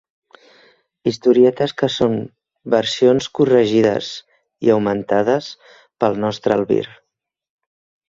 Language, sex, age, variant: Catalan, female, 50-59, Central